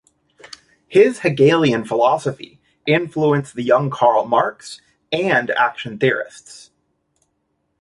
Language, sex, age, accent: English, male, 30-39, United States English